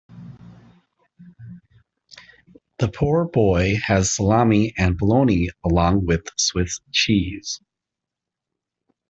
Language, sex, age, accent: English, male, 30-39, United States English